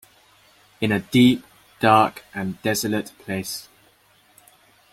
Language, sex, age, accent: English, male, 19-29, England English